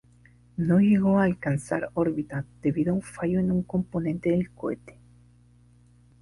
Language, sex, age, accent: Spanish, male, under 19, Andino-Pacífico: Colombia, Perú, Ecuador, oeste de Bolivia y Venezuela andina